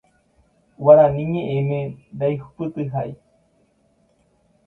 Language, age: Guarani, 19-29